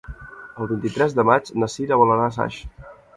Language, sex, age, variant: Catalan, male, 19-29, Central